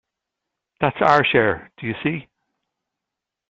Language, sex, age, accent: English, male, 40-49, Irish English